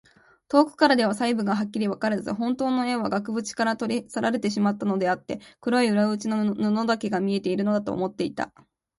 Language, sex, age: Japanese, female, 19-29